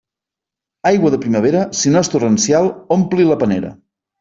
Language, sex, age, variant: Catalan, male, 40-49, Central